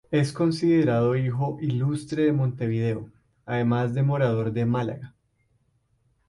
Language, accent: Spanish, Caribe: Cuba, Venezuela, Puerto Rico, República Dominicana, Panamá, Colombia caribeña, México caribeño, Costa del golfo de México